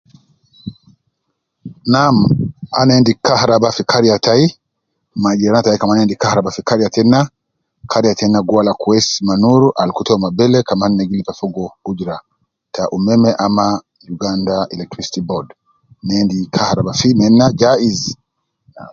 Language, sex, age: Nubi, male, 50-59